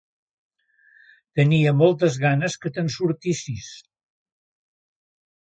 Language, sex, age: Catalan, male, 70-79